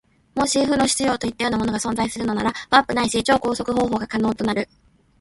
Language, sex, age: Japanese, female, 19-29